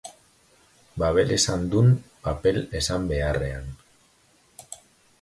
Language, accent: Basque, Erdialdekoa edo Nafarra (Gipuzkoa, Nafarroa)